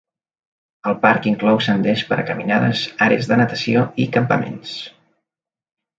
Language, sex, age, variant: Catalan, male, 30-39, Central